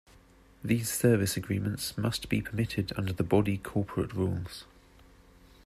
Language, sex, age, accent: English, male, 30-39, England English